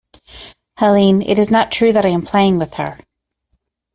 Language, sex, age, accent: English, female, 40-49, United States English